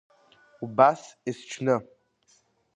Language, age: Abkhazian, under 19